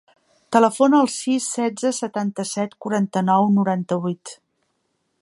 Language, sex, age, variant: Catalan, female, 50-59, Central